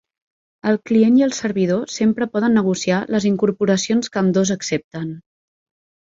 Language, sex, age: Catalan, female, 19-29